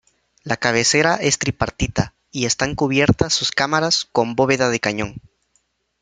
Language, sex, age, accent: Spanish, male, 19-29, América central